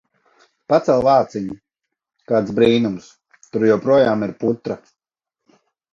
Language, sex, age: Latvian, male, 40-49